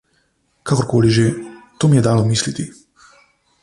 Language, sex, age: Slovenian, male, 30-39